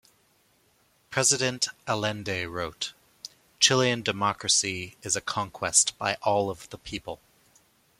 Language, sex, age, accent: English, male, 30-39, Canadian English